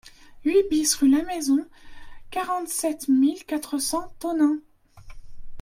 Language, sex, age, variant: French, female, 19-29, Français de métropole